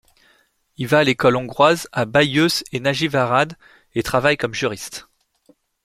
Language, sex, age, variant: French, male, 30-39, Français de métropole